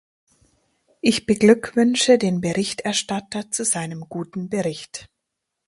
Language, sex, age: German, female, 30-39